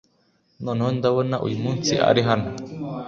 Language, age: Kinyarwanda, under 19